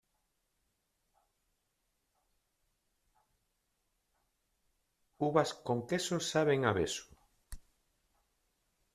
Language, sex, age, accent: Spanish, male, 50-59, España: Norte peninsular (Asturias, Castilla y León, Cantabria, País Vasco, Navarra, Aragón, La Rioja, Guadalajara, Cuenca)